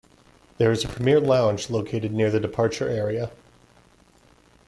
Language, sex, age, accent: English, male, 40-49, United States English